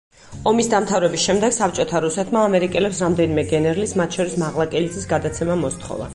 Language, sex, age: Georgian, female, 40-49